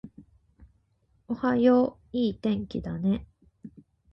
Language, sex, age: Japanese, female, 19-29